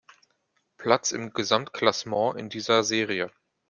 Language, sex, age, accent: German, male, 19-29, Deutschland Deutsch